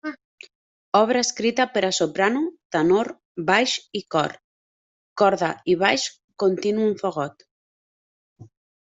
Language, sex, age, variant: Catalan, female, 30-39, Central